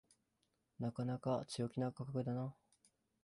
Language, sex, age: Japanese, male, 19-29